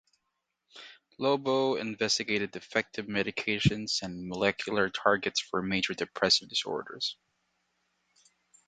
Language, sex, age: English, male, 19-29